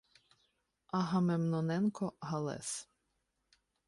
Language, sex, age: Ukrainian, female, 30-39